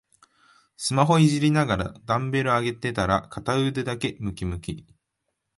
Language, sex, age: Japanese, male, 19-29